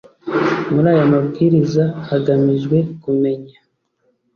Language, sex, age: Kinyarwanda, male, 30-39